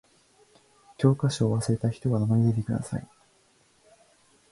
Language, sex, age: Japanese, male, under 19